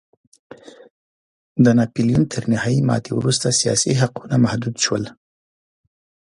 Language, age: Pashto, 30-39